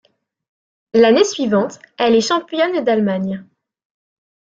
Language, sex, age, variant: French, female, 19-29, Français de métropole